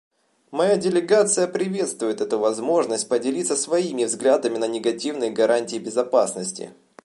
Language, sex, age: Russian, male, 19-29